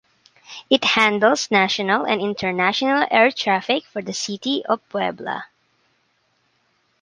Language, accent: English, Filipino